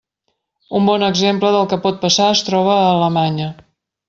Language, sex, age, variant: Catalan, female, 50-59, Central